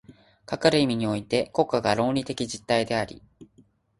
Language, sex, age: Japanese, male, 19-29